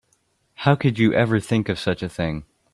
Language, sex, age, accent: English, male, under 19, United States English